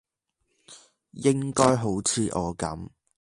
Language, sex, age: Cantonese, male, under 19